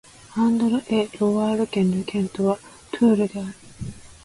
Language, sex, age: Japanese, female, 19-29